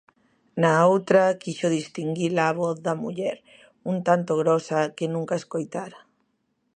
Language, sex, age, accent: Galician, female, 40-49, Normativo (estándar)